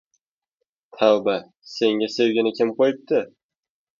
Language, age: Uzbek, 19-29